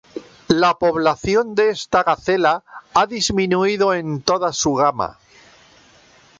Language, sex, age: Spanish, female, 70-79